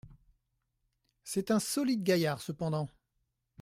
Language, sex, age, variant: French, male, 40-49, Français de métropole